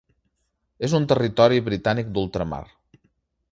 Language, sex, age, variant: Catalan, male, 30-39, Central